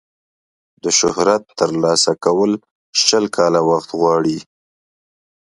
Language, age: Pashto, 30-39